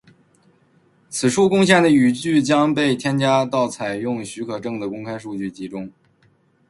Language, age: Chinese, 30-39